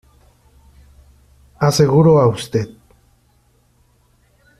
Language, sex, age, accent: Spanish, male, 30-39, México